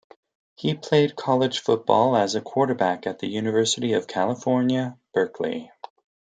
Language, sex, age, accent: English, male, 30-39, United States English